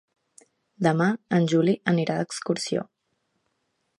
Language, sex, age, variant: Catalan, female, 19-29, Central